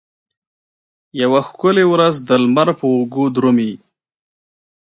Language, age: Pashto, 19-29